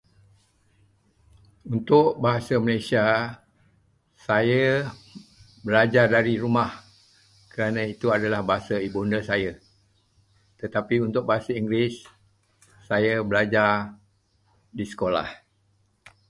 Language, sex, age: Malay, male, 70-79